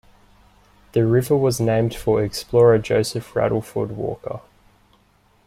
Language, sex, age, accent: English, male, 19-29, Australian English